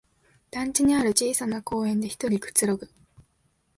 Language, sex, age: Japanese, female, 19-29